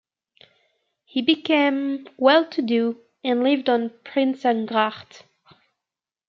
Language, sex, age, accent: English, female, 19-29, Canadian English